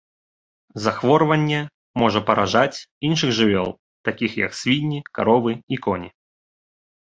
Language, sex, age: Belarusian, male, 19-29